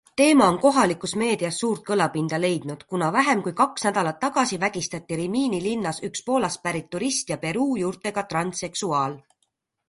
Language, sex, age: Estonian, female, 30-39